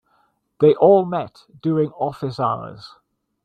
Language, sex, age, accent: English, male, 60-69, Welsh English